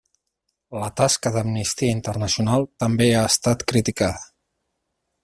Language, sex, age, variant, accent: Catalan, male, 40-49, Central, central